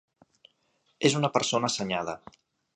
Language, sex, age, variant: Catalan, male, 50-59, Central